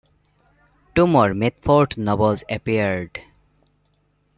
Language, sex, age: English, male, 19-29